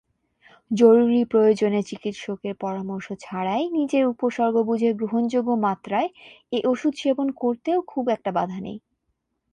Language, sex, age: Bengali, female, 19-29